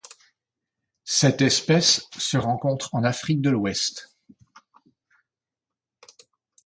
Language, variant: French, Français de métropole